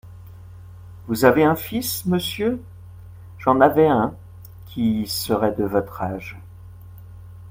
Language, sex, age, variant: French, male, 40-49, Français de métropole